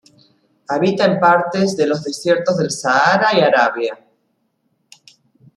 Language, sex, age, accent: Spanish, female, 50-59, Rioplatense: Argentina, Uruguay, este de Bolivia, Paraguay